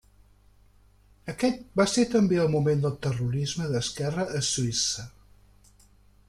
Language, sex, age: Catalan, male, 50-59